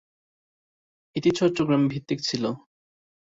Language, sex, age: Bengali, male, 19-29